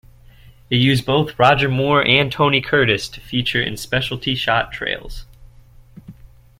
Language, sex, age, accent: English, male, 19-29, United States English